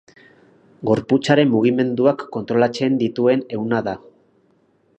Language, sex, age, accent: Basque, male, 30-39, Mendebalekoa (Araba, Bizkaia, Gipuzkoako mendebaleko herri batzuk)